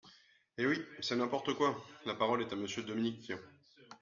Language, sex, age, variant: French, male, 19-29, Français de métropole